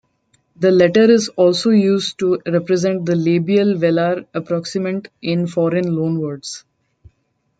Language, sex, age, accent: English, female, 19-29, India and South Asia (India, Pakistan, Sri Lanka)